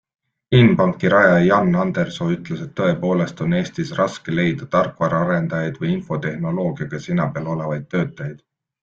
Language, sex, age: Estonian, male, 19-29